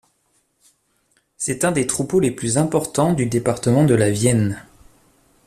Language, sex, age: French, male, 19-29